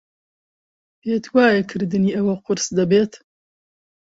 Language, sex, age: Central Kurdish, female, 50-59